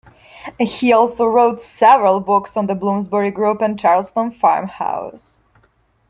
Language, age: English, 19-29